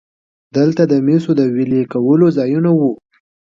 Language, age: Pashto, 19-29